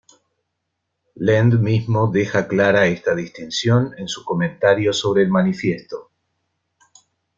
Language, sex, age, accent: Spanish, male, 50-59, Rioplatense: Argentina, Uruguay, este de Bolivia, Paraguay